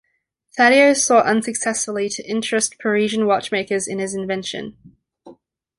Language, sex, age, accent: English, female, 19-29, Australian English